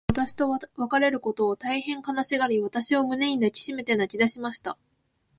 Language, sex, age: Japanese, female, 19-29